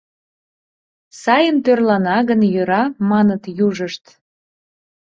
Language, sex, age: Mari, female, 30-39